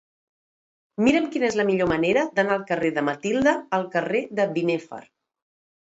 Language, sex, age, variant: Catalan, female, 40-49, Central